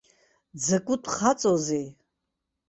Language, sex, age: Abkhazian, female, 50-59